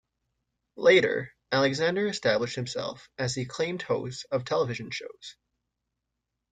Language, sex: English, male